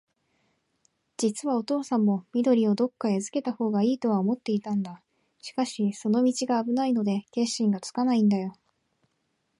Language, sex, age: Japanese, female, 19-29